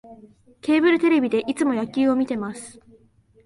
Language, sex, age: Japanese, female, under 19